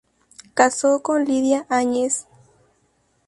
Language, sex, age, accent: Spanish, female, under 19, México